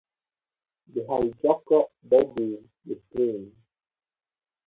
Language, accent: English, Southern African (South Africa, Zimbabwe, Namibia)